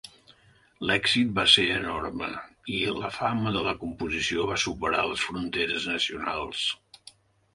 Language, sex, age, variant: Catalan, male, 70-79, Central